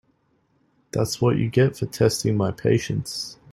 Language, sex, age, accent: English, male, 19-29, Australian English